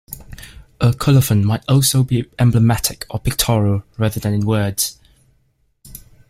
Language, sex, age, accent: English, male, 19-29, England English